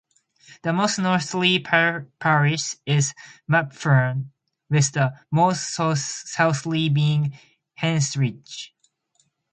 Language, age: English, 19-29